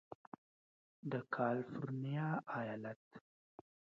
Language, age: Pashto, 19-29